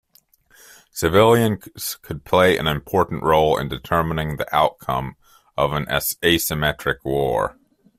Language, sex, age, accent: English, male, 30-39, Canadian English